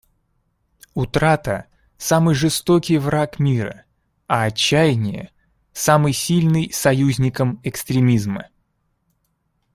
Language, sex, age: Russian, male, 19-29